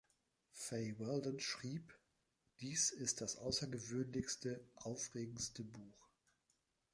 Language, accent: German, Deutschland Deutsch